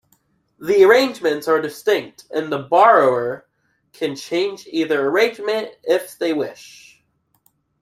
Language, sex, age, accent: English, male, under 19, United States English